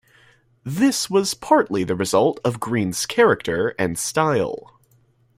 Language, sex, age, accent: English, male, under 19, United States English